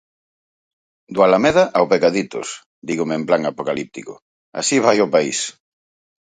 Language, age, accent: Galician, 40-49, Central (gheada)